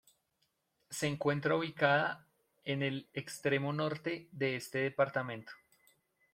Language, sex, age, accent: Spanish, male, 30-39, Andino-Pacífico: Colombia, Perú, Ecuador, oeste de Bolivia y Venezuela andina